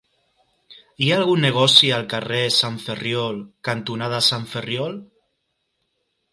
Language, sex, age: Catalan, male, 30-39